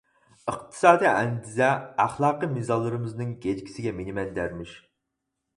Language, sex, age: Uyghur, male, 19-29